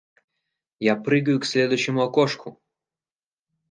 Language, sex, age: Russian, male, 19-29